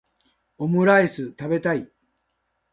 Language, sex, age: Japanese, male, 60-69